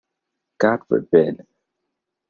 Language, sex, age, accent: English, male, 30-39, United States English